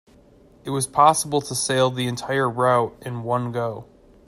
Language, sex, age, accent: English, male, 30-39, United States English